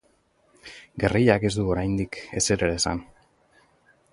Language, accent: Basque, Mendebalekoa (Araba, Bizkaia, Gipuzkoako mendebaleko herri batzuk)